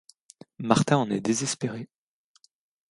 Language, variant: French, Français de métropole